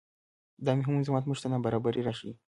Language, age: Pashto, 19-29